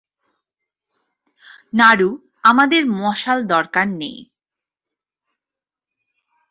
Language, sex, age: Bengali, female, 19-29